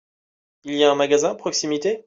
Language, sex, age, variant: French, male, 19-29, Français de métropole